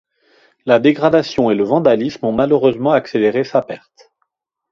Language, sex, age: French, male, 50-59